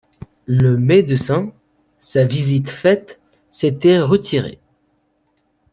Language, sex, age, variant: French, male, under 19, Français de métropole